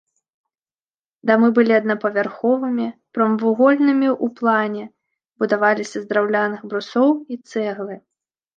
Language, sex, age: Belarusian, female, 19-29